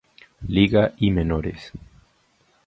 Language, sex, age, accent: Spanish, male, 30-39, Andino-Pacífico: Colombia, Perú, Ecuador, oeste de Bolivia y Venezuela andina